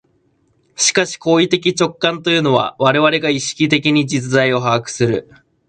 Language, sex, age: Japanese, male, 19-29